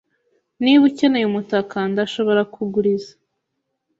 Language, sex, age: Kinyarwanda, female, 19-29